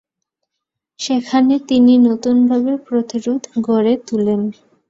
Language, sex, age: Bengali, female, 19-29